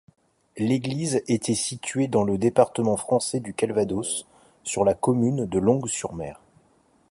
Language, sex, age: French, male, 40-49